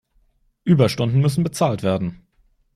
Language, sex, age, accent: German, male, under 19, Deutschland Deutsch